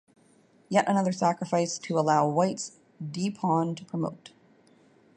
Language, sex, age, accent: English, female, 30-39, United States English